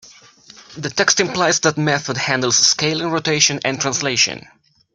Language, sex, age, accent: English, male, 30-39, United States English